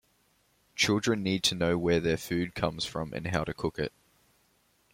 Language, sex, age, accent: English, male, 19-29, Australian English